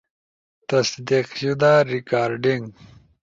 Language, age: Ushojo, 19-29